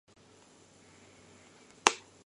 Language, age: Adamawa Fulfulde, 19-29